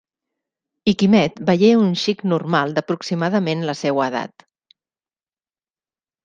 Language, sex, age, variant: Catalan, female, 40-49, Central